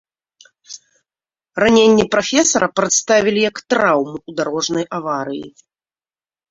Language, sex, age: Belarusian, female, 30-39